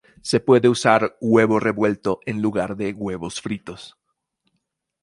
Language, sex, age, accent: Spanish, male, 30-39, Andino-Pacífico: Colombia, Perú, Ecuador, oeste de Bolivia y Venezuela andina